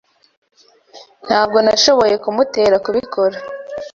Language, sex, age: Kinyarwanda, female, 19-29